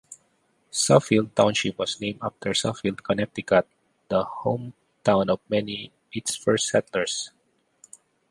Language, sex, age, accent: English, male, 40-49, Filipino